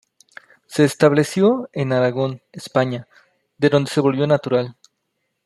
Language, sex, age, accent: Spanish, male, 30-39, México